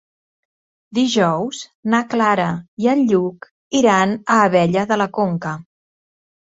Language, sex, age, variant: Catalan, female, 40-49, Central